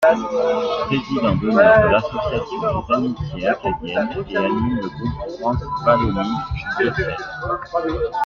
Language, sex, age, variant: French, male, 40-49, Français de métropole